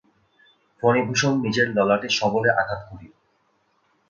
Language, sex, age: Bengali, male, 19-29